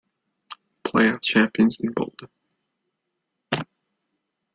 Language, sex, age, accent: English, male, 19-29, United States English